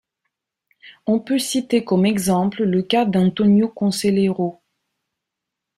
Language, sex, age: French, female, 30-39